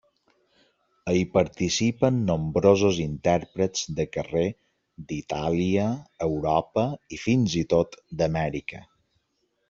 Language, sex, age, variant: Catalan, male, 40-49, Balear